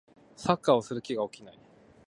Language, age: Japanese, 30-39